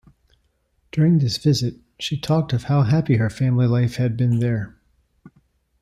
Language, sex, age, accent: English, male, 40-49, United States English